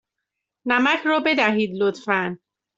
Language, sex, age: Persian, female, 40-49